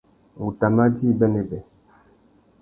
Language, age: Tuki, 40-49